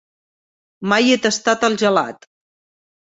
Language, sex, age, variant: Catalan, female, 50-59, Central